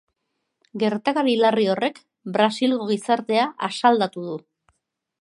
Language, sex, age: Basque, female, 50-59